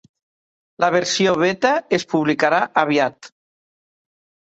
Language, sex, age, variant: Catalan, male, 40-49, Nord-Occidental